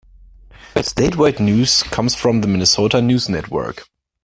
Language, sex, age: English, male, 19-29